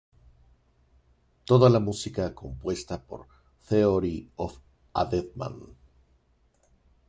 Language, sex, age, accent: Spanish, male, 50-59, México